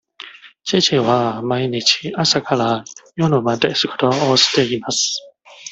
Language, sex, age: Japanese, male, 19-29